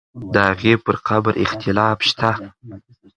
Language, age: Pashto, 19-29